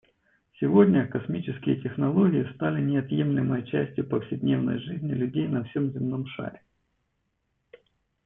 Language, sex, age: Russian, male, 40-49